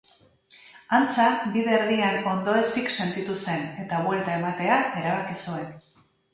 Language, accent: Basque, Mendebalekoa (Araba, Bizkaia, Gipuzkoako mendebaleko herri batzuk)